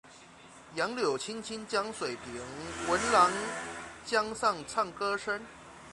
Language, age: Chinese, 30-39